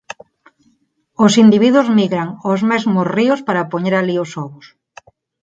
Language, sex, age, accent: Galician, female, 40-49, Neofalante